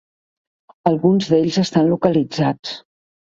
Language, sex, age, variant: Catalan, female, 70-79, Central